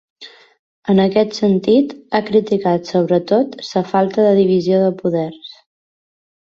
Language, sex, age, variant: Catalan, female, 19-29, Balear